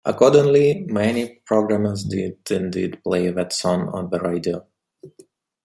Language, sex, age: English, male, 30-39